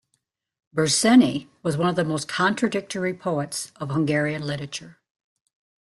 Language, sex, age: English, female, 70-79